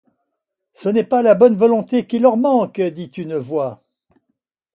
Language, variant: French, Français de métropole